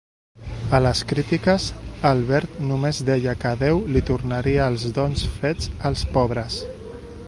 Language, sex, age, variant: Catalan, male, 40-49, Central